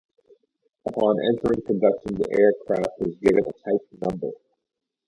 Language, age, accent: English, 40-49, United States English